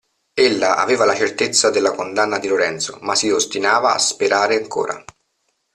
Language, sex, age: Italian, male, 40-49